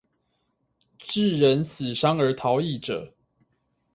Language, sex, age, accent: Chinese, male, 19-29, 出生地：臺北市